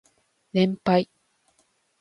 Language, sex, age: Japanese, female, 19-29